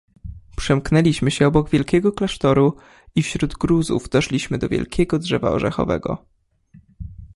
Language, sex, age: Polish, male, 19-29